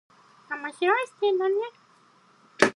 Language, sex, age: Japanese, female, 19-29